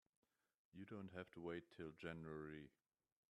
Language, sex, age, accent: English, male, 30-39, England English